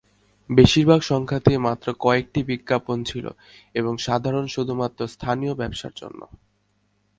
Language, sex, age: Bengali, male, 19-29